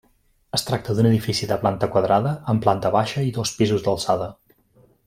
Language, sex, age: Catalan, male, 40-49